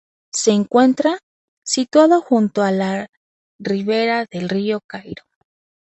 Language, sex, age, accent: Spanish, female, 30-39, México